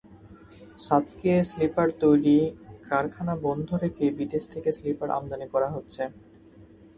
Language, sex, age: Bengali, male, 19-29